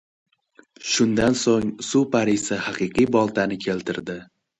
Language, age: Uzbek, 19-29